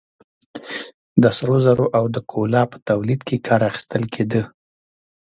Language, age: Pashto, 30-39